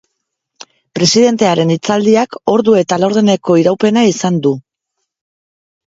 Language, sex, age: Basque, female, 40-49